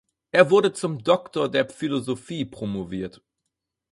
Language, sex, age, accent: German, male, 19-29, Deutschland Deutsch